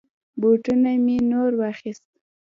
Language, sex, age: Pashto, female, under 19